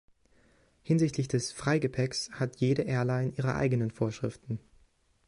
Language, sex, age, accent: German, male, 19-29, Deutschland Deutsch